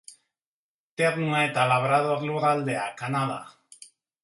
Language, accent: Basque, Erdialdekoa edo Nafarra (Gipuzkoa, Nafarroa)